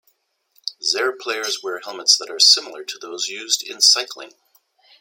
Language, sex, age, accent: English, male, 60-69, United States English